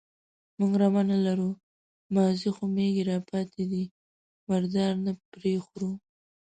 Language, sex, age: Pashto, female, 19-29